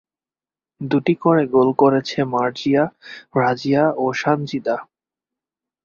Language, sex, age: Bengali, male, 19-29